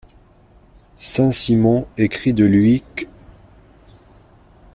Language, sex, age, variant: French, male, 30-39, Français de métropole